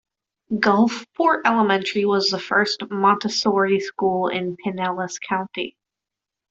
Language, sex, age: English, female, under 19